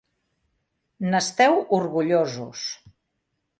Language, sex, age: Catalan, female, 60-69